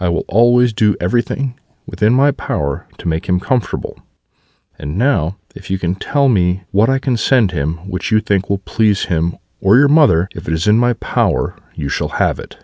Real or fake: real